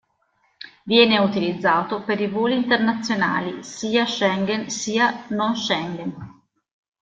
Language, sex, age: Italian, female, 50-59